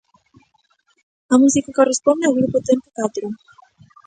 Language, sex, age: Galician, female, 19-29